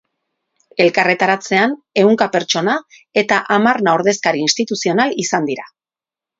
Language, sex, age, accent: Basque, female, 40-49, Erdialdekoa edo Nafarra (Gipuzkoa, Nafarroa)